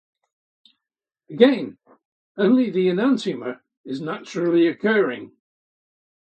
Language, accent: English, England English